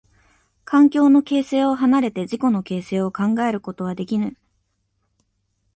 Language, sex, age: Japanese, female, 19-29